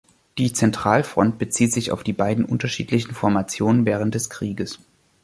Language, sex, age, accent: German, male, 19-29, Deutschland Deutsch